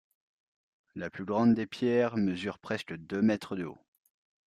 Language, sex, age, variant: French, male, 19-29, Français de métropole